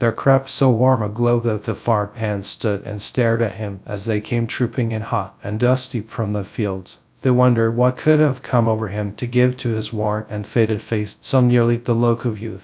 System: TTS, GradTTS